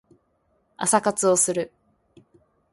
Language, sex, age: Japanese, female, 19-29